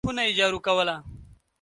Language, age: Pashto, 19-29